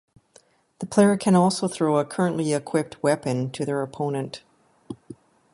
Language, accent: English, Canadian English